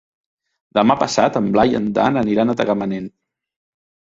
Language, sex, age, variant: Catalan, male, 50-59, Central